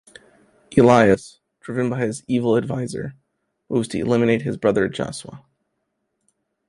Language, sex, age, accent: English, male, 19-29, United States English